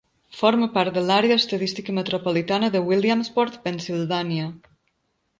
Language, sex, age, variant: Catalan, female, 50-59, Balear